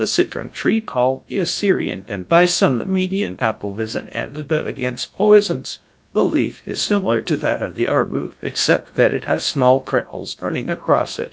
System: TTS, GlowTTS